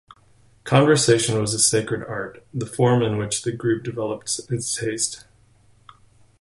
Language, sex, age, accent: English, male, 50-59, United States English